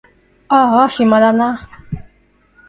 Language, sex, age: Japanese, female, 30-39